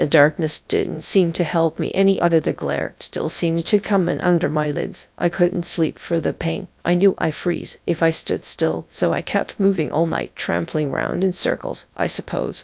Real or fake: fake